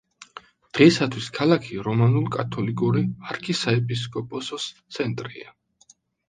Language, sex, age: Georgian, male, 19-29